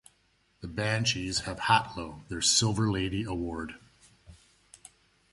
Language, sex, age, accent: English, male, 40-49, Canadian English